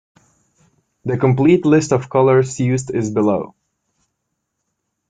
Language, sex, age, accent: English, male, 19-29, United States English